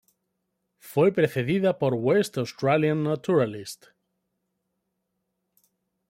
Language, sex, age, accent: Spanish, male, 40-49, España: Norte peninsular (Asturias, Castilla y León, Cantabria, País Vasco, Navarra, Aragón, La Rioja, Guadalajara, Cuenca)